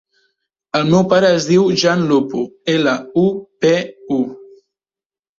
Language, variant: Catalan, Central